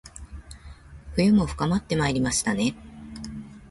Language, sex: Japanese, female